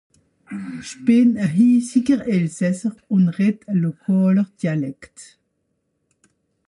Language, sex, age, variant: Swiss German, female, 60-69, Nordniederàlemmànisch (Rishoffe, Zàwere, Bùsswìller, Hawenau, Brüemt, Stroossbùri, Molse, Dàmbàch, Schlettstàtt, Pfàlzbùri usw.)